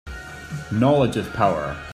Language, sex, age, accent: English, male, 19-29, Scottish English